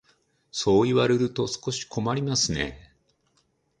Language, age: Japanese, 50-59